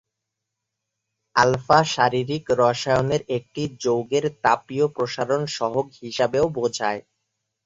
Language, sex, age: Bengali, male, 19-29